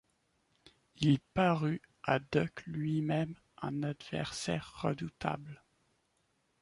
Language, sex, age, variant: French, male, 19-29, Français de métropole